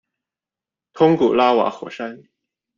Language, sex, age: Chinese, male, 40-49